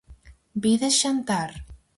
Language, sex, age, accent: Galician, female, under 19, Central (gheada)